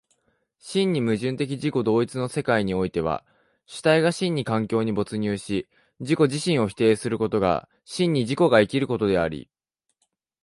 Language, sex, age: Japanese, male, 19-29